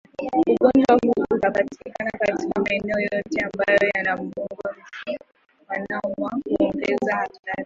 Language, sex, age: Swahili, female, under 19